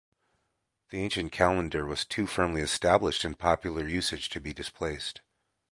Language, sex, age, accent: English, male, 40-49, United States English